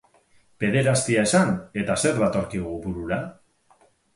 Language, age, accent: Basque, 40-49, Mendebalekoa (Araba, Bizkaia, Gipuzkoako mendebaleko herri batzuk)